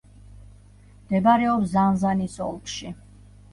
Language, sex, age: Georgian, female, 40-49